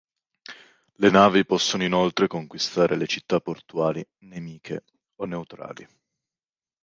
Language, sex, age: Italian, male, 19-29